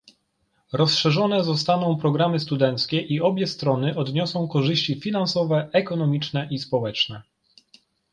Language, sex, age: Polish, male, 30-39